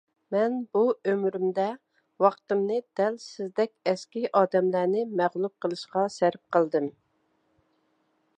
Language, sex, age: Uyghur, female, 50-59